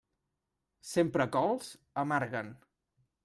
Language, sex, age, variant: Catalan, male, 19-29, Central